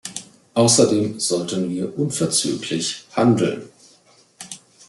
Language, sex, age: German, male, 40-49